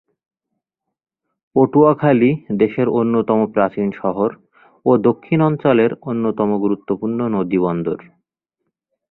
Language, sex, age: Bengali, male, 19-29